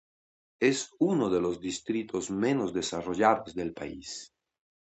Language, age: Spanish, 60-69